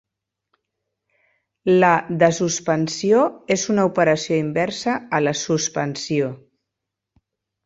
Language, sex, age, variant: Catalan, female, 40-49, Central